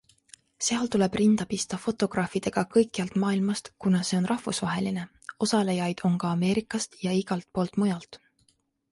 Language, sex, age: Estonian, female, 19-29